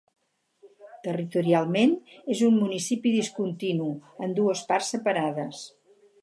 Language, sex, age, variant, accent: Catalan, female, 60-69, Central, Català central